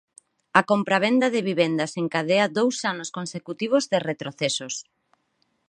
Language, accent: Galician, Normativo (estándar); Neofalante